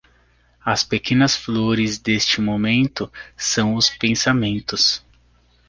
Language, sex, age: Portuguese, male, 30-39